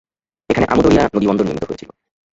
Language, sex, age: Bengali, male, 19-29